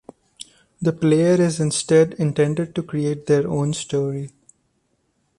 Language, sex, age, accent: English, male, 19-29, India and South Asia (India, Pakistan, Sri Lanka)